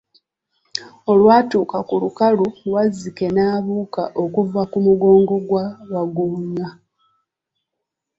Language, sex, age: Ganda, female, 40-49